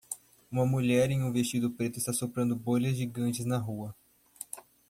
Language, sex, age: Portuguese, male, 19-29